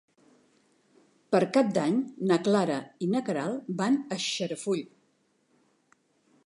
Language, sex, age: Catalan, female, 60-69